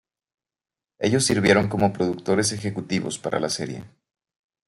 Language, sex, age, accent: Spanish, male, 19-29, México